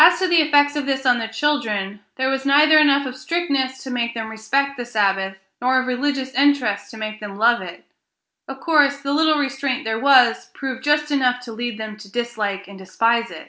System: none